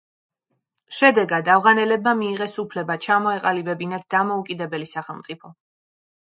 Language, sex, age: Georgian, female, 40-49